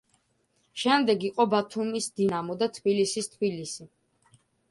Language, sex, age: Georgian, male, under 19